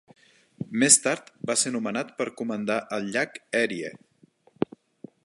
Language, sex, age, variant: Catalan, male, 40-49, Central